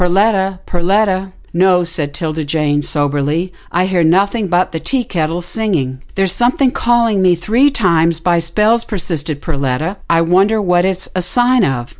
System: none